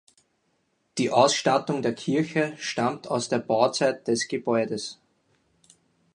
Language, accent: German, Österreichisches Deutsch